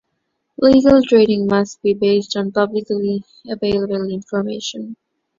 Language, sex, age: English, female, 19-29